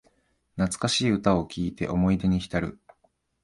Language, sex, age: Japanese, male, 19-29